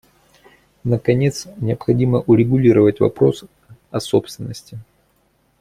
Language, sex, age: Russian, male, 30-39